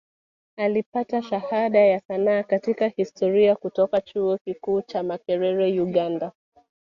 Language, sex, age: Swahili, female, 19-29